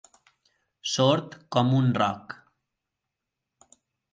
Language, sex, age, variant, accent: Catalan, male, 19-29, Balear, mallorquí